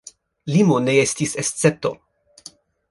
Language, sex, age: Esperanto, male, 30-39